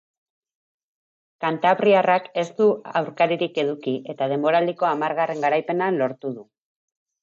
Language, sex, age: Basque, female, 40-49